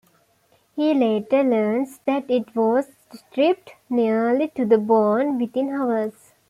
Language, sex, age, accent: English, female, 19-29, United States English